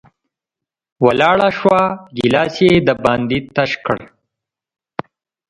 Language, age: Pashto, 30-39